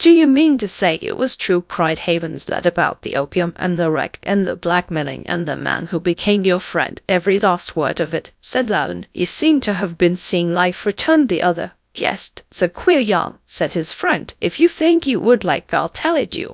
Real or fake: fake